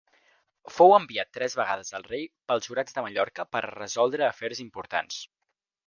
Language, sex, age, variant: Catalan, male, under 19, Central